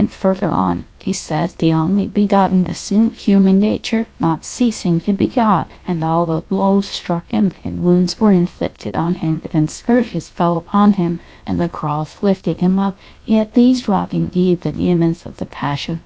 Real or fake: fake